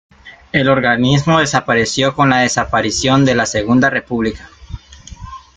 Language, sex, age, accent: Spanish, male, 19-29, América central